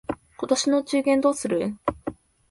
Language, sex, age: Japanese, female, 19-29